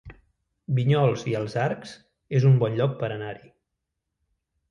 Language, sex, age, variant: Catalan, male, 40-49, Central